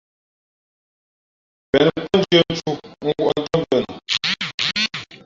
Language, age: Fe'fe', 50-59